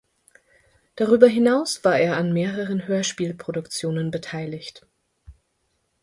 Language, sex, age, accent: German, female, 30-39, Deutschland Deutsch